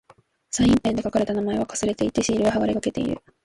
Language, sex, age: Japanese, female, 19-29